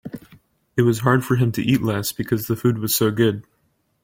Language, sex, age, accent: English, male, 19-29, United States English